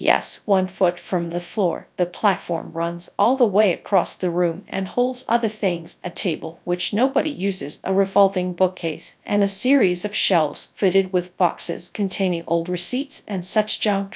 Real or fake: fake